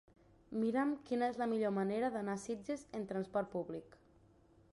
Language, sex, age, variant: Catalan, female, 19-29, Septentrional